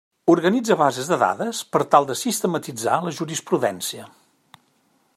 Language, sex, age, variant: Catalan, male, 50-59, Central